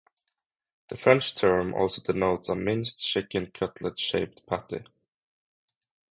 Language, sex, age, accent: English, male, 19-29, United States English; England English